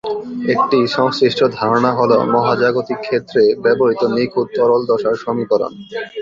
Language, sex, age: Bengali, male, 19-29